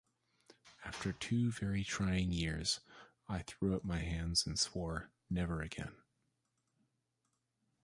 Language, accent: English, United States English